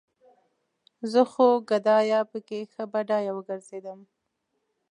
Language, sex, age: Pashto, female, 19-29